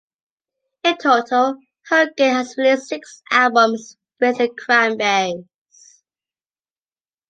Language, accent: English, Scottish English